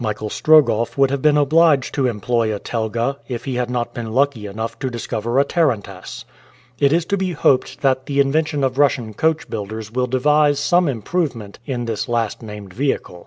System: none